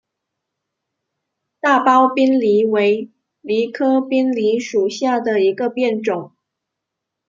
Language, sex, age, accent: Chinese, female, 19-29, 出生地：广东省